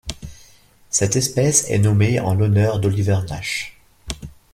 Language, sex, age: French, male, 40-49